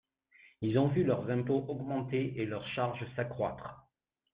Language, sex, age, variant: French, male, 50-59, Français de métropole